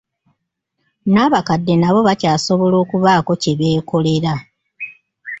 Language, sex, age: Ganda, female, 60-69